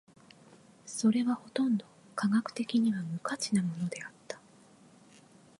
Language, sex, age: Japanese, female, 30-39